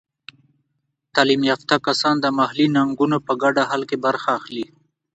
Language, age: Pashto, 19-29